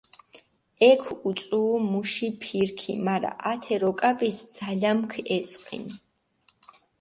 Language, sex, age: Mingrelian, female, 19-29